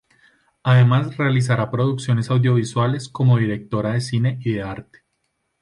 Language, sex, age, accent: Spanish, male, 30-39, Caribe: Cuba, Venezuela, Puerto Rico, República Dominicana, Panamá, Colombia caribeña, México caribeño, Costa del golfo de México